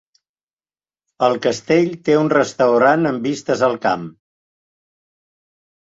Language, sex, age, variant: Catalan, male, 70-79, Central